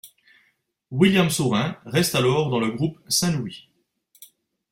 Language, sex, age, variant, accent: French, male, 30-39, Français d'Europe, Français de Suisse